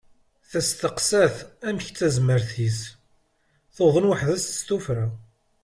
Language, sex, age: Kabyle, male, 30-39